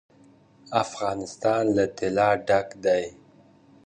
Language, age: Pashto, 19-29